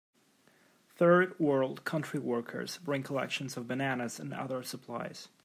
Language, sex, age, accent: English, male, under 19, United States English